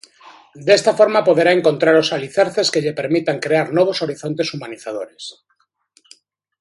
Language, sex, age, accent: Galician, male, 40-49, Normativo (estándar)